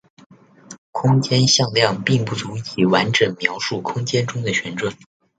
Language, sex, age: Chinese, male, under 19